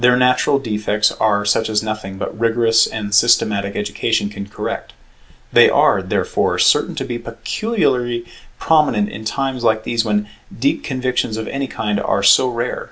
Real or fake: real